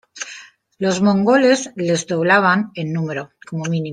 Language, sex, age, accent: Spanish, female, 40-49, España: Sur peninsular (Andalucia, Extremadura, Murcia)